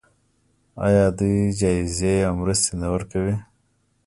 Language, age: Pashto, 30-39